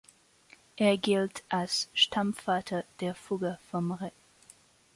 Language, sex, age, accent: German, female, 19-29, Deutschland Deutsch